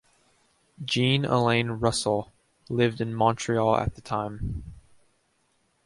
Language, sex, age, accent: English, male, 19-29, United States English